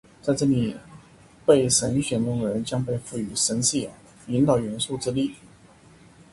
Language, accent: Chinese, 出生地：江苏省